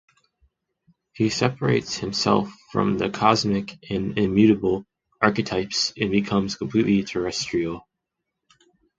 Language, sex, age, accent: English, male, 19-29, United States English